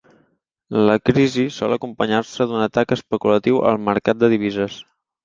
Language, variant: Catalan, Central